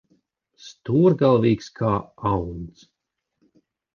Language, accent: Latvian, bez akcenta